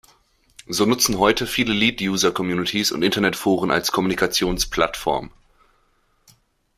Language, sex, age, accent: German, male, 19-29, Deutschland Deutsch